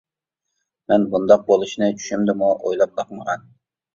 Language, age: Uyghur, 30-39